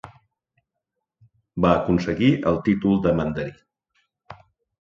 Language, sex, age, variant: Catalan, male, 40-49, Central